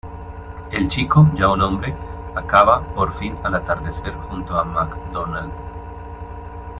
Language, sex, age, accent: Spanish, male, 30-39, Andino-Pacífico: Colombia, Perú, Ecuador, oeste de Bolivia y Venezuela andina